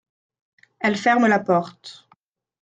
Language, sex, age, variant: French, female, 19-29, Français de métropole